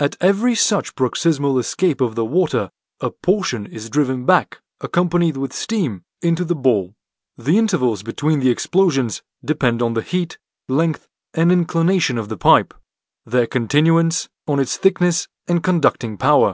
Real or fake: real